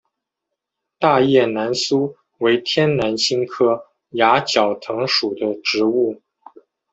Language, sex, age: Chinese, male, 40-49